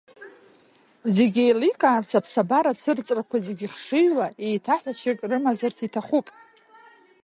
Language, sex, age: Abkhazian, female, 30-39